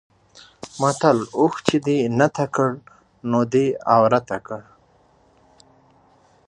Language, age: Pashto, 19-29